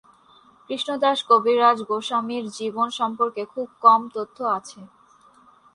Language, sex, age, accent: Bengali, female, 19-29, Native